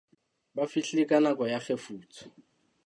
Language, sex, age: Southern Sotho, male, 30-39